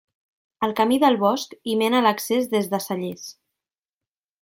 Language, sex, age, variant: Catalan, female, 19-29, Central